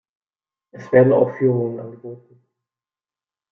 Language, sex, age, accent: German, male, 19-29, Deutschland Deutsch